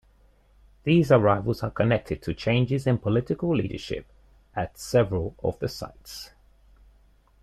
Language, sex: English, male